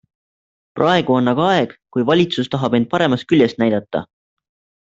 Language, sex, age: Estonian, male, 19-29